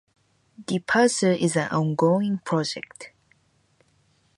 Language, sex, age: English, female, 19-29